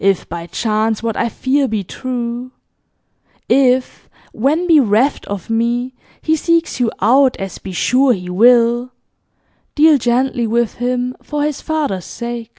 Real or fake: real